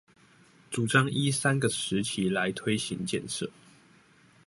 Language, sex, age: Chinese, male, 19-29